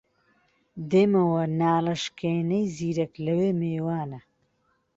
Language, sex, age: Central Kurdish, female, 30-39